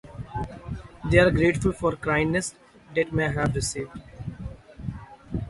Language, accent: English, India and South Asia (India, Pakistan, Sri Lanka)